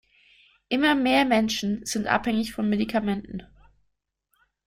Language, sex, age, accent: German, female, 19-29, Deutschland Deutsch